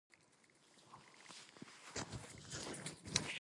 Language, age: English, 19-29